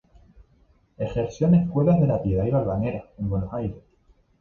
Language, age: Spanish, 19-29